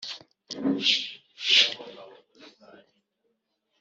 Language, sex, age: Kinyarwanda, female, 19-29